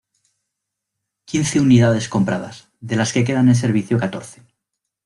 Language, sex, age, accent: Spanish, male, 30-39, España: Centro-Sur peninsular (Madrid, Toledo, Castilla-La Mancha)